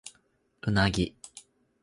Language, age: Japanese, 19-29